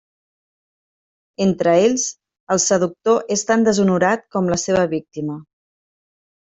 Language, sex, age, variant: Catalan, female, 30-39, Central